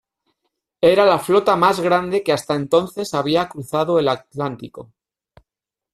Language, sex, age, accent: Spanish, male, 40-49, España: Norte peninsular (Asturias, Castilla y León, Cantabria, País Vasco, Navarra, Aragón, La Rioja, Guadalajara, Cuenca)